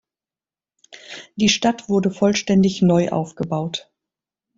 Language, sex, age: German, female, 50-59